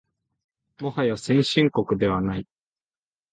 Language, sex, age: Japanese, male, under 19